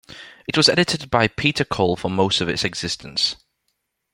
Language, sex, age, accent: English, male, 19-29, England English